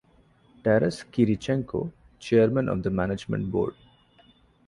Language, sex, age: English, male, 19-29